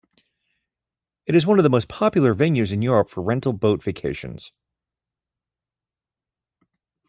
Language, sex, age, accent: English, male, 40-49, United States English